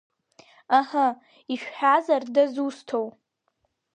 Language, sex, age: Abkhazian, female, under 19